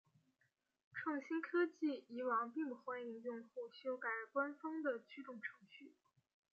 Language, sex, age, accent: Chinese, female, 19-29, 出生地：黑龙江省